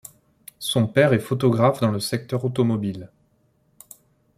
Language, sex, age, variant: French, male, 30-39, Français de métropole